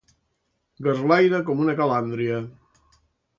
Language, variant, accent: Catalan, Central, central